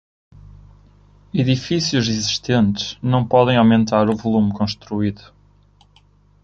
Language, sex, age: Portuguese, male, 19-29